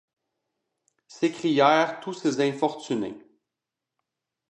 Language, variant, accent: French, Français d'Amérique du Nord, Français du Canada